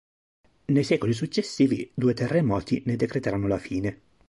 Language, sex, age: Italian, male, 30-39